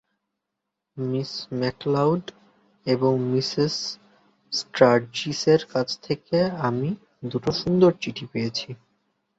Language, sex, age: Bengali, male, 19-29